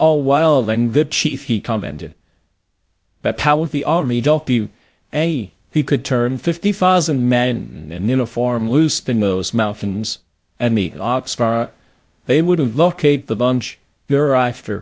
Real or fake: fake